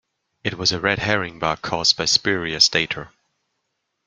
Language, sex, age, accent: English, male, 30-39, England English